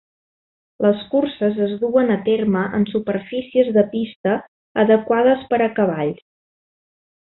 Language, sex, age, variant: Catalan, female, 40-49, Central